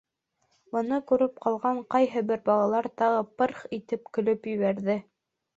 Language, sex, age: Bashkir, female, under 19